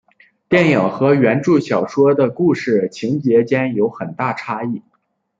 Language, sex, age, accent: Chinese, male, under 19, 出生地：黑龙江省